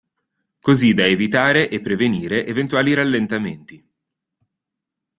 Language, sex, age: Italian, male, 19-29